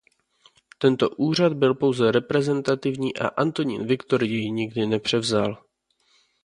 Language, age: Czech, 19-29